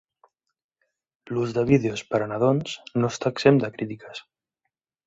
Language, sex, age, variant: Catalan, male, 19-29, Central